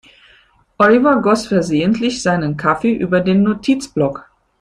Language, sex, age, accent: German, female, 50-59, Deutschland Deutsch